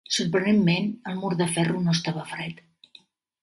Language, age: Catalan, 60-69